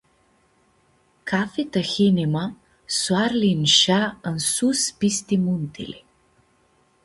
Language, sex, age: Aromanian, female, 30-39